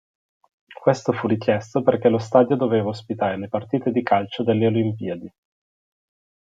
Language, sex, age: Italian, male, 19-29